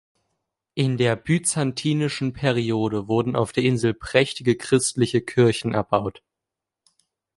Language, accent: German, Deutschland Deutsch